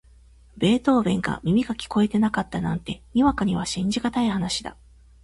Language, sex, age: Japanese, female, 40-49